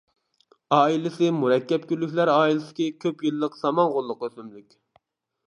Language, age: Uyghur, 30-39